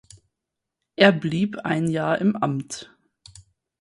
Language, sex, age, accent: German, female, 19-29, Deutschland Deutsch